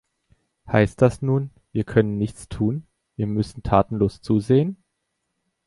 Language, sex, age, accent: German, male, 19-29, Deutschland Deutsch